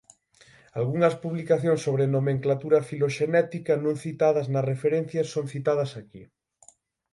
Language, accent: Galician, Atlántico (seseo e gheada); Normativo (estándar)